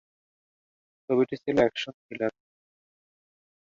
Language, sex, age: Bengali, male, 19-29